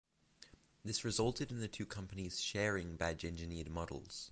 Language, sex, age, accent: English, male, 19-29, England English; New Zealand English